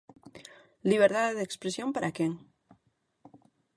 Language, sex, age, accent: Galician, female, 30-39, Oriental (común en zona oriental); Normativo (estándar)